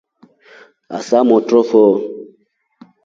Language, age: Rombo, 30-39